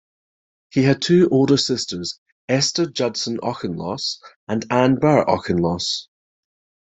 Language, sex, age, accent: English, male, 40-49, Scottish English